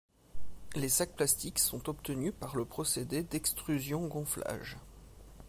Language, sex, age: French, male, 30-39